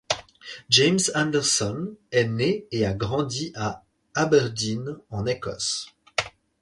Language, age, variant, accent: French, 19-29, Français d'Europe, Français de Suisse